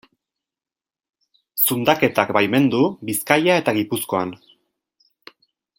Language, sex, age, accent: Basque, male, 30-39, Erdialdekoa edo Nafarra (Gipuzkoa, Nafarroa)